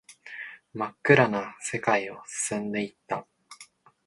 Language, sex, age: Japanese, male, 19-29